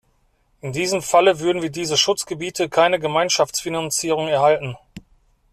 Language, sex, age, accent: German, male, 40-49, Deutschland Deutsch